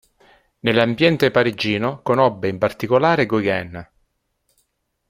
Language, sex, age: Italian, male, 50-59